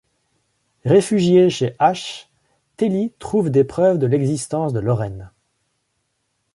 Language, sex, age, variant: French, male, 40-49, Français de métropole